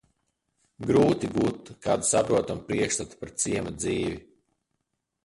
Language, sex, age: Latvian, male, 19-29